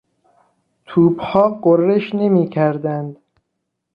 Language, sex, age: Persian, male, 19-29